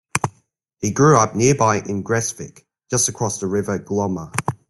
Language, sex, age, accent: English, male, 19-29, Australian English